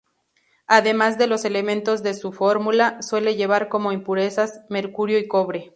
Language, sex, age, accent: Spanish, female, 30-39, México